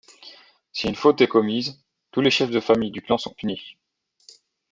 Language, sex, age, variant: French, male, 30-39, Français de métropole